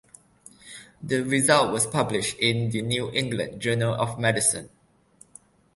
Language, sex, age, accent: English, male, 19-29, Malaysian English